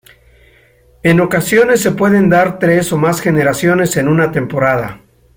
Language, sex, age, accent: Spanish, male, 70-79, México